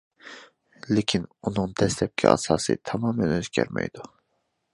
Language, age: Uyghur, 19-29